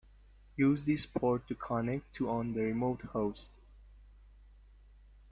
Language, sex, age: English, male, 19-29